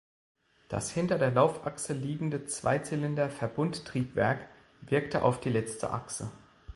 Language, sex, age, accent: German, male, 40-49, Deutschland Deutsch